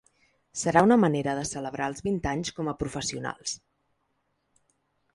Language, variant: Catalan, Central